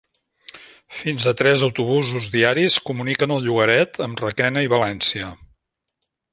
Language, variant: Catalan, Central